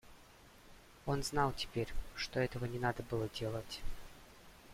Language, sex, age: Russian, male, 19-29